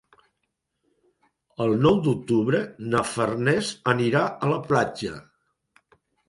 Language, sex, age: Catalan, male, 60-69